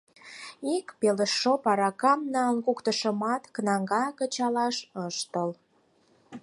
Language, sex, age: Mari, female, 19-29